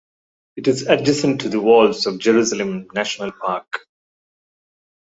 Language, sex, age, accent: English, male, 50-59, India and South Asia (India, Pakistan, Sri Lanka)